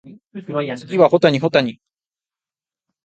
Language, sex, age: Japanese, male, 19-29